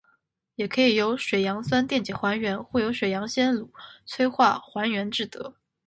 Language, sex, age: Chinese, female, 19-29